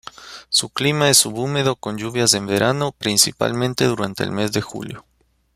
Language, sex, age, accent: Spanish, male, 19-29, Andino-Pacífico: Colombia, Perú, Ecuador, oeste de Bolivia y Venezuela andina